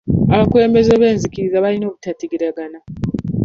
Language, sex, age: Ganda, female, 19-29